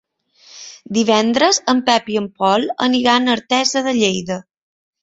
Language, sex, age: Catalan, female, 30-39